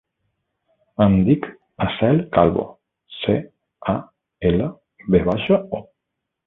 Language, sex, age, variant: Catalan, male, 40-49, Balear